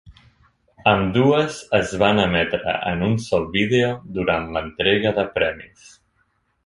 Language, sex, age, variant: Catalan, male, 30-39, Central